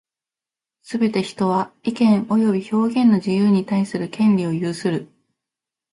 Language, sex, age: Japanese, female, 30-39